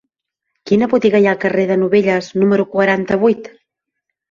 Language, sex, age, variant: Catalan, female, 30-39, Central